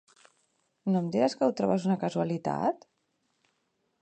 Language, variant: Catalan, Central